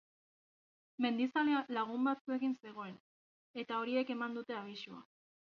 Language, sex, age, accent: Basque, female, 19-29, Erdialdekoa edo Nafarra (Gipuzkoa, Nafarroa)